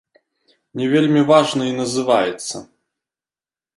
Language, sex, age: Belarusian, male, 19-29